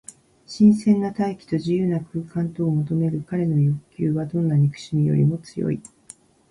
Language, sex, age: Japanese, female, 60-69